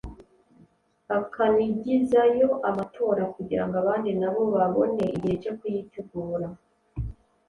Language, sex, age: Kinyarwanda, female, 30-39